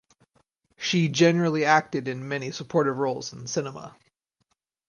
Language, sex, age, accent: English, male, 30-39, United States English